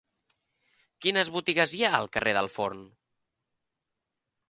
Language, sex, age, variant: Catalan, male, 19-29, Central